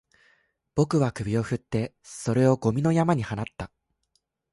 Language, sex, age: Japanese, male, under 19